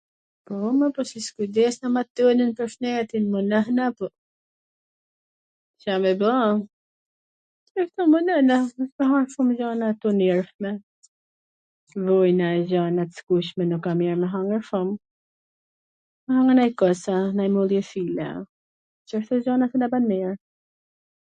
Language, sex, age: Gheg Albanian, female, 40-49